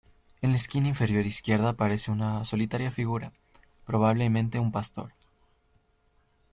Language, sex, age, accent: Spanish, male, 19-29, Andino-Pacífico: Colombia, Perú, Ecuador, oeste de Bolivia y Venezuela andina